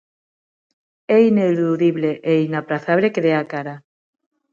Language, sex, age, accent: Galician, female, 30-39, Normativo (estándar); Neofalante